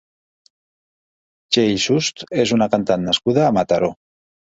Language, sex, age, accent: Catalan, male, 50-59, valencià